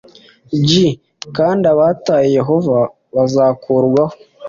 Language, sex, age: Kinyarwanda, male, 19-29